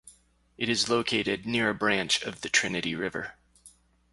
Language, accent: English, United States English